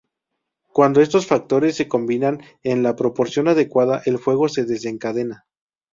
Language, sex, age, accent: Spanish, male, 19-29, México